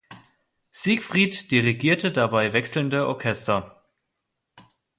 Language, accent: German, Deutschland Deutsch